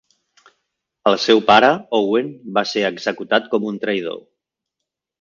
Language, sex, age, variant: Catalan, male, 50-59, Central